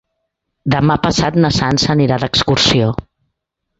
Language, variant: Catalan, Central